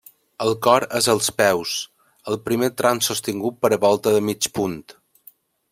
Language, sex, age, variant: Catalan, male, 30-39, Balear